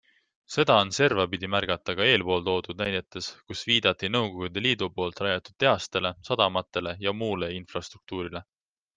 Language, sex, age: Estonian, male, 19-29